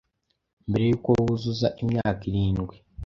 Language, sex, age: Kinyarwanda, male, under 19